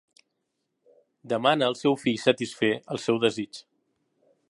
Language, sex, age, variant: Catalan, male, 40-49, Central